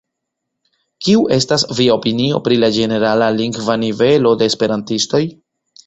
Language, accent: Esperanto, Internacia